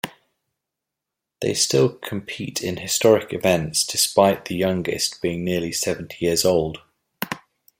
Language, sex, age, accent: English, male, 40-49, England English